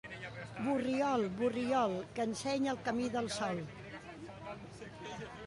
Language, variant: Catalan, Nord-Occidental